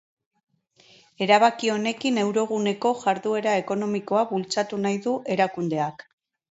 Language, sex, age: Basque, female, 40-49